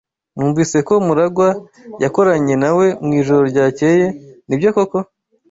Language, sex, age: Kinyarwanda, male, 19-29